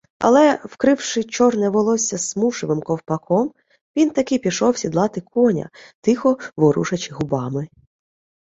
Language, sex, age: Ukrainian, female, 19-29